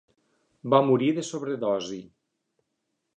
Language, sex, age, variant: Catalan, male, 40-49, Nord-Occidental